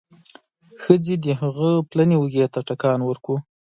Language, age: Pashto, 19-29